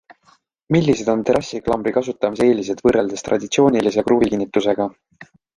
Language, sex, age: Estonian, male, 19-29